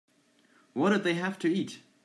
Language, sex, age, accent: English, male, 19-29, United States English